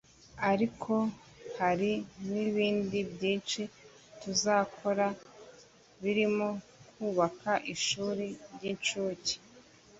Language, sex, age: Kinyarwanda, female, 19-29